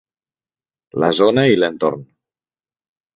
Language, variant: Catalan, Nord-Occidental